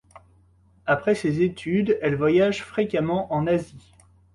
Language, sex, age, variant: French, male, 30-39, Français de métropole